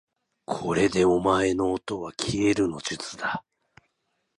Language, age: Japanese, 50-59